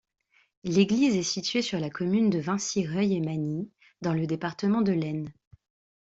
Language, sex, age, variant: French, female, 30-39, Français de métropole